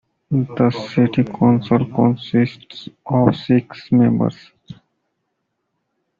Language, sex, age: English, male, 19-29